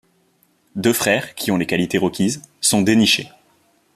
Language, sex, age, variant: French, male, 19-29, Français de métropole